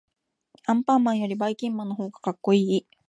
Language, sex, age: Japanese, female, 19-29